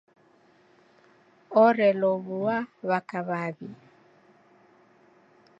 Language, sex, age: Taita, female, 60-69